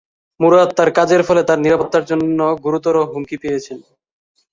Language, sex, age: Bengali, male, 19-29